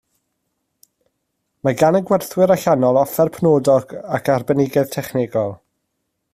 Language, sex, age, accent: Welsh, male, 30-39, Y Deyrnas Unedig Cymraeg